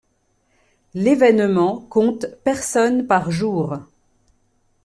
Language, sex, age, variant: French, female, 50-59, Français de métropole